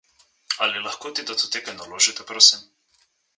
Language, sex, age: Slovenian, male, 19-29